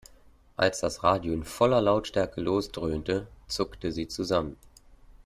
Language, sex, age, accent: German, male, 30-39, Deutschland Deutsch